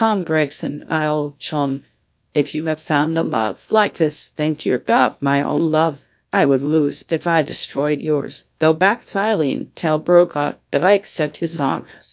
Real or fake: fake